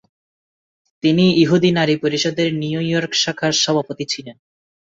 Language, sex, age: Bengali, male, 19-29